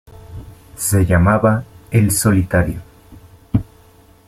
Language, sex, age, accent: Spanish, male, 19-29, México